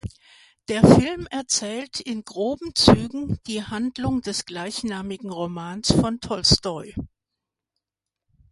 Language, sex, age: German, female, 70-79